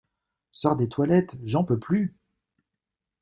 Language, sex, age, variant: French, male, 30-39, Français de métropole